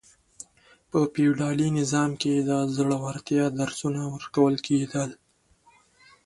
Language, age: Pashto, 19-29